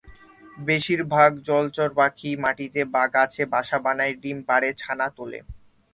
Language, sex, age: Bengali, male, 19-29